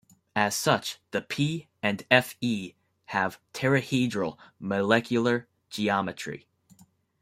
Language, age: English, 19-29